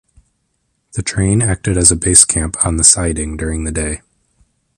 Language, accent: English, United States English